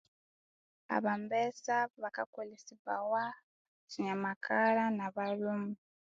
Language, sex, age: Konzo, female, 19-29